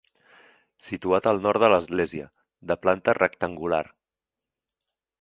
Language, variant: Catalan, Central